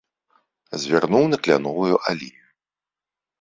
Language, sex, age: Belarusian, male, 40-49